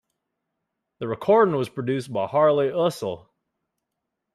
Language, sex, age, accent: English, male, 19-29, United States English